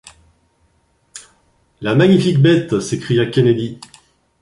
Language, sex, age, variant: French, male, 40-49, Français de métropole